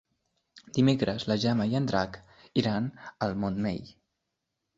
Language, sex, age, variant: Catalan, male, under 19, Nord-Occidental